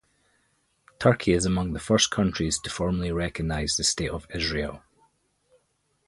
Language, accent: English, Scottish English